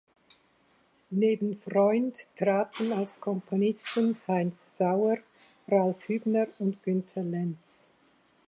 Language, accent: German, Schweizerdeutsch